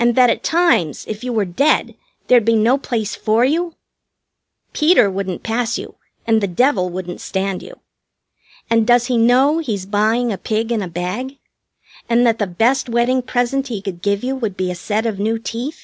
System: none